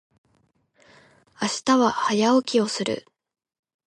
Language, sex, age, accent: Japanese, female, 19-29, 標準語